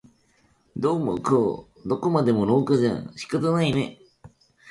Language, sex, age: Japanese, male, 19-29